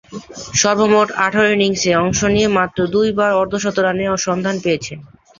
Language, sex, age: Bengali, male, under 19